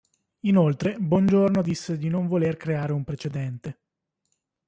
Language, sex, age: Italian, male, 30-39